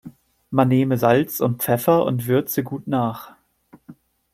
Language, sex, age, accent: German, male, 30-39, Deutschland Deutsch